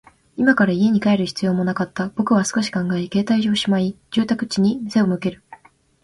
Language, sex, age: Japanese, female, 19-29